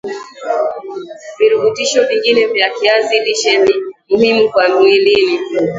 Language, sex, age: Swahili, female, 19-29